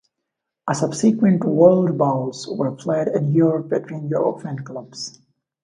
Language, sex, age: English, male, 19-29